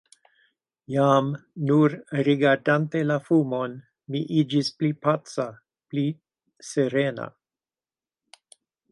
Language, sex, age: Esperanto, male, 70-79